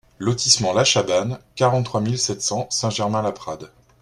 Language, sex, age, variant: French, male, 40-49, Français de métropole